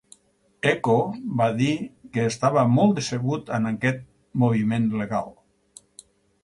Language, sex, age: Catalan, male, 60-69